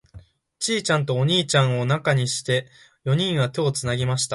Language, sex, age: Japanese, male, 19-29